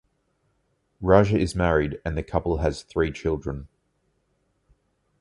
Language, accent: English, Australian English